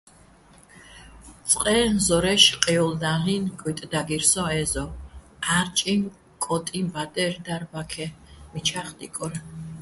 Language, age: Bats, 60-69